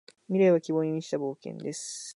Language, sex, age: Japanese, male, 19-29